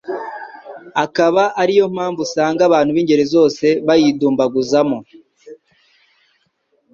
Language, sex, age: Kinyarwanda, male, 19-29